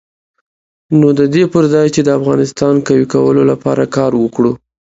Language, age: Pashto, 19-29